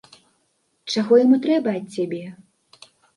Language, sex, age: Belarusian, female, 19-29